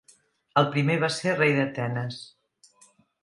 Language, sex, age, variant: Catalan, female, 60-69, Central